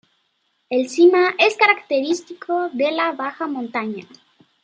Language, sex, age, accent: Spanish, female, 19-29, México